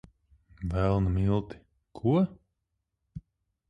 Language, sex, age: Latvian, male, 40-49